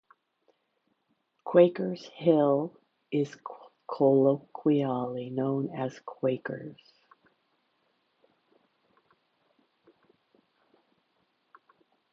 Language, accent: English, United States English